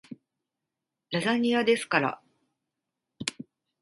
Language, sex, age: Japanese, female, 30-39